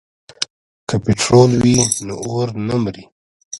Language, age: Pashto, 19-29